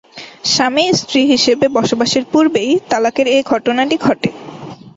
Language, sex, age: Bengali, female, under 19